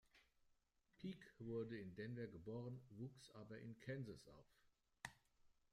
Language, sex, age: German, male, 50-59